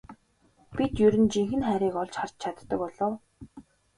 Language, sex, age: Mongolian, female, 19-29